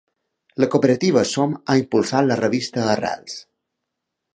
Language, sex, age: Catalan, male, 30-39